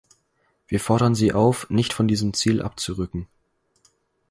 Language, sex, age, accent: German, male, under 19, Deutschland Deutsch